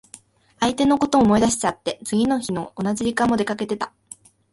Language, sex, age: Japanese, female, 19-29